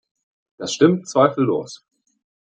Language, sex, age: German, male, 19-29